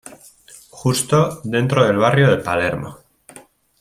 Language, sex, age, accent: Spanish, male, 30-39, España: Norte peninsular (Asturias, Castilla y León, Cantabria, País Vasco, Navarra, Aragón, La Rioja, Guadalajara, Cuenca)